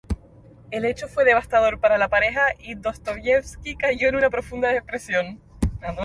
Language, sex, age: Spanish, female, 19-29